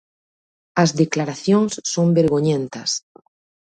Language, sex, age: Galician, female, 30-39